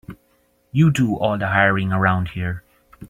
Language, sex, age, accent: English, male, 30-39, Irish English